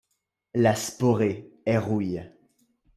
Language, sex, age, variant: French, male, under 19, Français de métropole